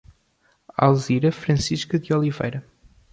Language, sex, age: Portuguese, male, 19-29